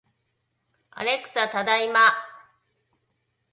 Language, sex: Japanese, female